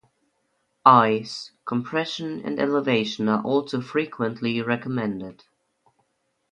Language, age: English, 19-29